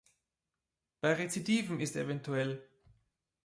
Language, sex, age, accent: German, male, 40-49, Österreichisches Deutsch